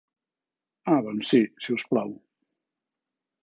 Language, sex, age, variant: Catalan, male, 60-69, Central